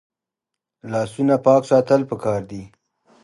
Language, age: Pashto, 30-39